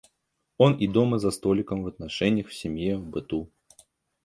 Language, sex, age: Russian, male, 30-39